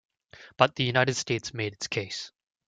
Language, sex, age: English, male, 19-29